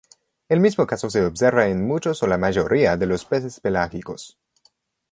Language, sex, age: Spanish, male, 19-29